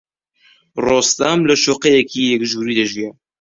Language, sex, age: Central Kurdish, male, 19-29